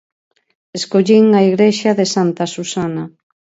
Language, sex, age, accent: Galician, female, 50-59, Central (gheada); Normativo (estándar)